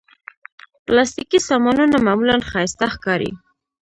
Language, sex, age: Pashto, female, 19-29